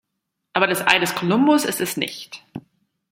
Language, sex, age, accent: German, female, 40-49, Deutschland Deutsch